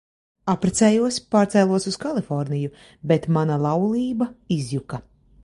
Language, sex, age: Latvian, female, 30-39